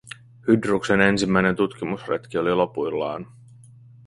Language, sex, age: Finnish, male, 30-39